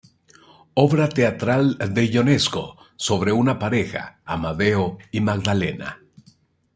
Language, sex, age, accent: Spanish, male, 40-49, México